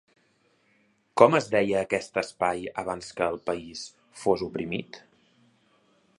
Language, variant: Catalan, Central